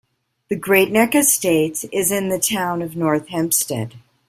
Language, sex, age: English, female, 50-59